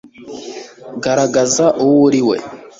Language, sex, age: Kinyarwanda, male, under 19